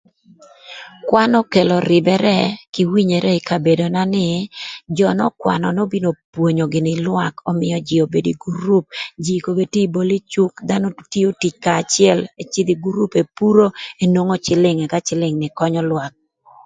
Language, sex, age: Thur, female, 50-59